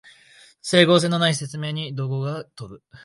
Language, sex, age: Japanese, male, 19-29